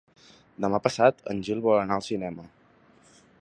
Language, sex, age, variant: Catalan, male, 19-29, Central